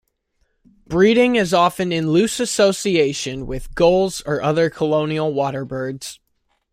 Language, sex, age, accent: English, male, 19-29, United States English